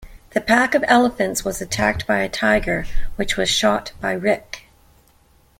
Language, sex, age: English, female, 50-59